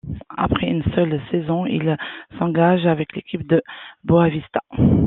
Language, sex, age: French, female, 40-49